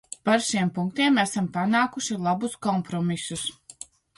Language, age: Latvian, 30-39